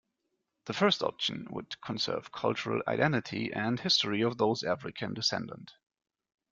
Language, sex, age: English, male, 30-39